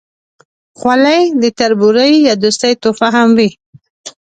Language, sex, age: Pashto, female, 19-29